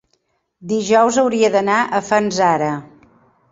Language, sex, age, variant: Catalan, female, 70-79, Central